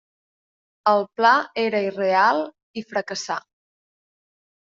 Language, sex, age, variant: Catalan, male, 19-29, Central